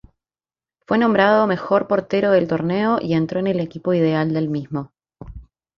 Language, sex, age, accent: Spanish, female, 30-39, Rioplatense: Argentina, Uruguay, este de Bolivia, Paraguay